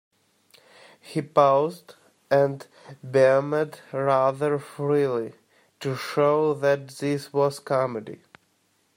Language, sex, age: English, male, 19-29